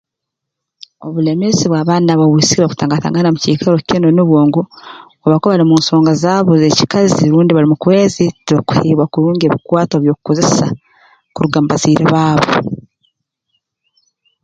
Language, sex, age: Tooro, female, 30-39